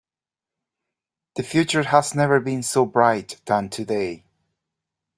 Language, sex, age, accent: English, male, 30-39, Irish English